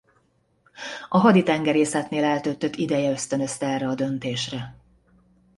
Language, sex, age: Hungarian, female, 50-59